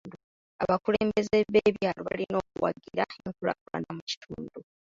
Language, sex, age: Ganda, female, 30-39